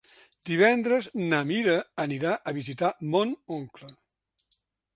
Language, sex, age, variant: Catalan, male, 70-79, Central